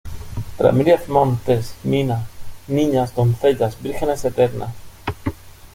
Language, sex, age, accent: Spanish, male, 40-49, España: Sur peninsular (Andalucia, Extremadura, Murcia)